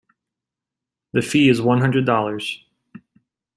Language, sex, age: English, male, 30-39